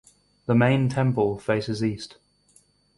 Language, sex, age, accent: English, male, 19-29, England English